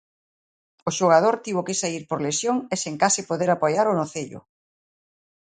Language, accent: Galician, Atlántico (seseo e gheada)